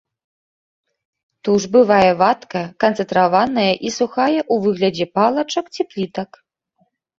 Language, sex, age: Belarusian, female, 19-29